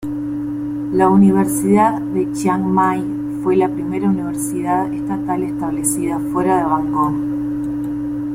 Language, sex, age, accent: Spanish, female, 30-39, Rioplatense: Argentina, Uruguay, este de Bolivia, Paraguay